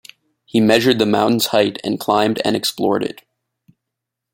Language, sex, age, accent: English, male, 19-29, Canadian English